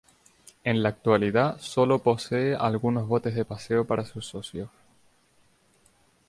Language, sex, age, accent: Spanish, male, 19-29, España: Islas Canarias